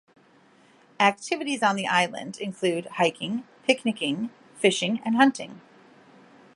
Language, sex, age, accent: English, female, 40-49, United States English